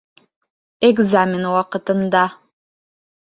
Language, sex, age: Bashkir, female, 19-29